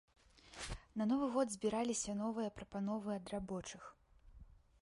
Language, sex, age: Belarusian, female, under 19